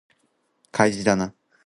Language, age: Japanese, under 19